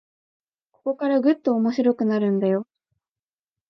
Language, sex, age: Japanese, female, 19-29